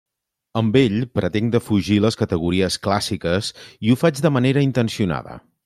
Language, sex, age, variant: Catalan, male, 40-49, Central